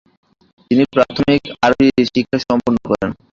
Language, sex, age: Bengali, male, 19-29